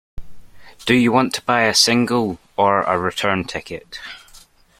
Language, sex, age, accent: English, male, under 19, Scottish English